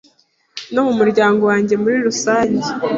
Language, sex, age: Kinyarwanda, female, 19-29